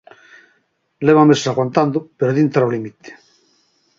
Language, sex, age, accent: Galician, male, 50-59, Atlántico (seseo e gheada)